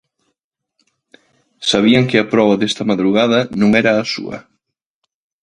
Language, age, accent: Galician, 30-39, Central (gheada)